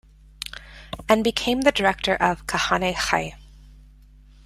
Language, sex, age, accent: English, female, 30-39, United States English